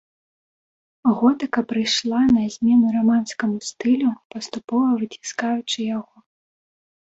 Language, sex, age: Belarusian, female, 19-29